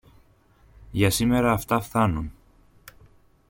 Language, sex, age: Greek, male, 30-39